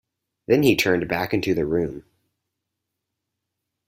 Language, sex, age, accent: English, male, under 19, United States English